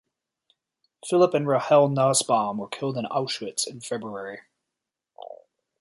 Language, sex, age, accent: English, male, 30-39, Canadian English